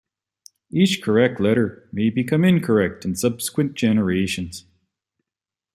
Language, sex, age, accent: English, male, 30-39, Canadian English